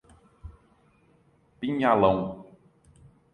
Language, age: Portuguese, 40-49